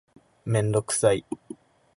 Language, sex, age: Japanese, male, 19-29